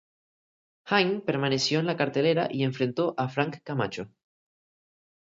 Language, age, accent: Spanish, 19-29, España: Islas Canarias